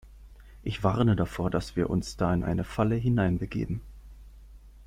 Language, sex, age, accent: German, male, 19-29, Deutschland Deutsch